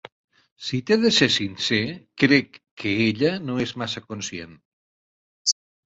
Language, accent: Catalan, Lleida